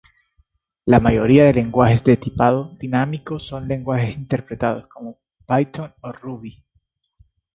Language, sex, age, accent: Spanish, male, 40-49, Caribe: Cuba, Venezuela, Puerto Rico, República Dominicana, Panamá, Colombia caribeña, México caribeño, Costa del golfo de México